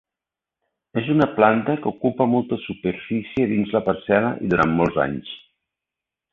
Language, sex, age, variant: Catalan, male, 60-69, Central